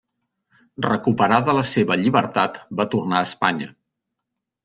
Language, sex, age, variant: Catalan, male, 50-59, Central